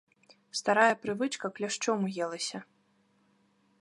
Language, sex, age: Belarusian, female, 19-29